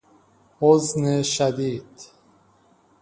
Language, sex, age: Persian, male, 30-39